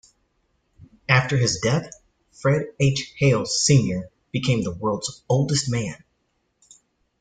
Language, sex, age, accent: English, male, 40-49, United States English